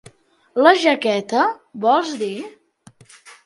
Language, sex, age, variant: Catalan, male, under 19, Central